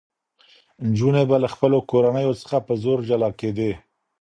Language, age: Pashto, 50-59